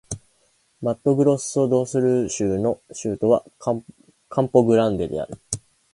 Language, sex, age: Japanese, male, 19-29